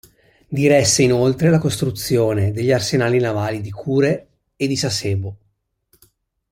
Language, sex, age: Italian, male, 19-29